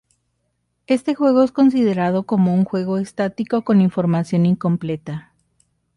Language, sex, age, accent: Spanish, female, 30-39, México